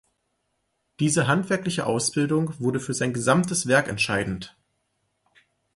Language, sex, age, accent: German, male, 19-29, Deutschland Deutsch